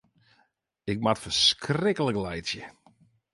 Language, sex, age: Western Frisian, male, 30-39